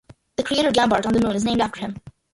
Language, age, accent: English, under 19, United States English